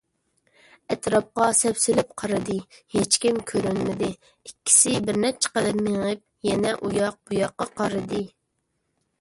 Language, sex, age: Uyghur, female, under 19